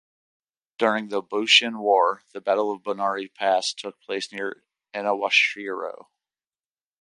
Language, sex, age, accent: English, male, 30-39, United States English